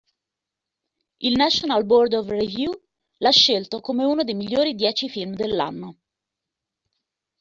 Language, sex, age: Italian, female, 40-49